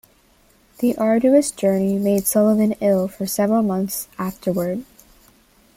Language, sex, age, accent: English, female, under 19, United States English